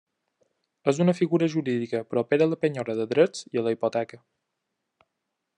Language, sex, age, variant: Catalan, male, 19-29, Balear